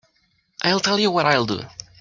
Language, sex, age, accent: English, male, 30-39, United States English